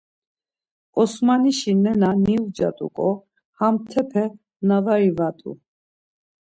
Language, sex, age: Laz, female, 50-59